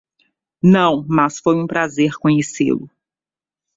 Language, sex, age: Portuguese, female, 40-49